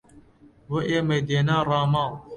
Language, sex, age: Central Kurdish, male, 30-39